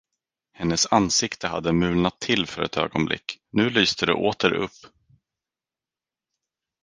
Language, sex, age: Swedish, male, 19-29